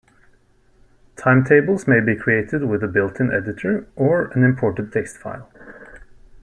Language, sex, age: English, male, 19-29